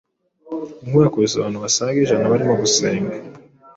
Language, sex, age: Kinyarwanda, male, 19-29